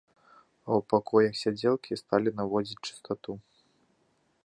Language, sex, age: Belarusian, male, 19-29